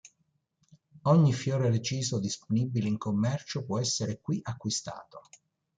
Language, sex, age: Italian, male, 60-69